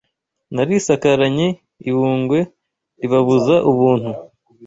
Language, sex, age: Kinyarwanda, male, 19-29